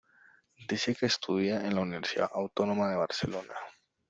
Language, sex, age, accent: Spanish, male, 19-29, Andino-Pacífico: Colombia, Perú, Ecuador, oeste de Bolivia y Venezuela andina